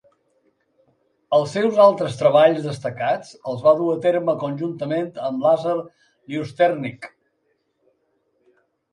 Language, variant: Catalan, Balear